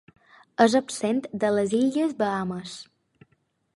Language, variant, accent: Catalan, Balear, mallorquí